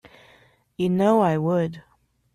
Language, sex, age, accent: English, female, 30-39, Australian English